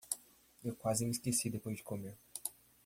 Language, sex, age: Portuguese, male, 19-29